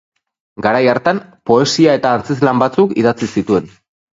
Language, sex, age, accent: Basque, male, under 19, Erdialdekoa edo Nafarra (Gipuzkoa, Nafarroa)